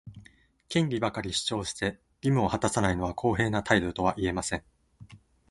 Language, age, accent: Japanese, 19-29, 東京; 関東